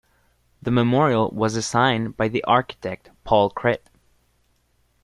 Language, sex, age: English, male, under 19